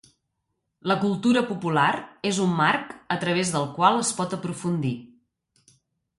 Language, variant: Catalan, Central